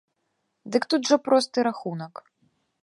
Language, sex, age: Belarusian, female, under 19